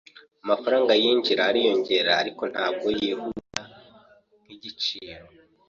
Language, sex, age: Kinyarwanda, male, 19-29